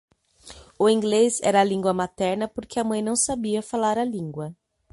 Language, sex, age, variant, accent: Portuguese, female, 30-39, Portuguese (Brasil), Paulista